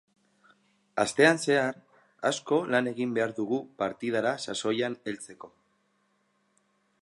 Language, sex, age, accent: Basque, male, 30-39, Mendebalekoa (Araba, Bizkaia, Gipuzkoako mendebaleko herri batzuk)